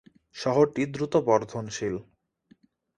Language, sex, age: Bengali, male, 19-29